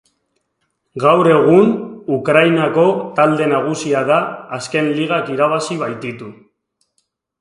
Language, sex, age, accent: Basque, female, 40-49, Mendebalekoa (Araba, Bizkaia, Gipuzkoako mendebaleko herri batzuk)